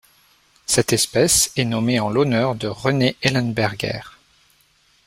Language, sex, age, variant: French, male, 30-39, Français de métropole